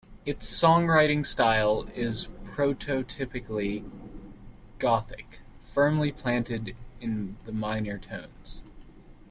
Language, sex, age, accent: English, male, 19-29, United States English